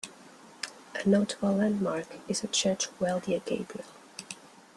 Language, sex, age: English, female, 30-39